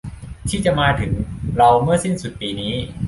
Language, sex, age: Thai, male, 19-29